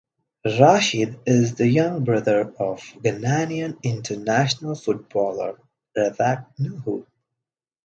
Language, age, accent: English, 19-29, India and South Asia (India, Pakistan, Sri Lanka)